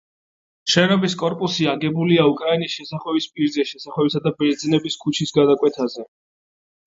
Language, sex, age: Georgian, male, 19-29